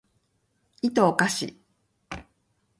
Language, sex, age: Japanese, female, 50-59